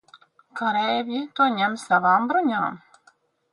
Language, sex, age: Latvian, female, 50-59